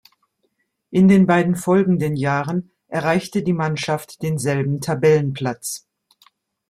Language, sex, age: German, female, 60-69